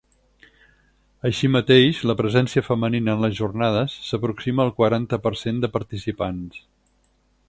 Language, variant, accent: Catalan, Central, Barceloní